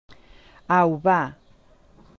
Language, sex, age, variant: Catalan, female, 60-69, Nord-Occidental